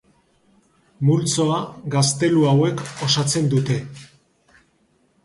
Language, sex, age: Basque, male, 50-59